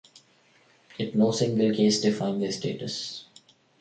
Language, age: English, 19-29